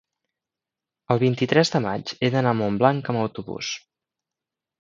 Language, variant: Catalan, Central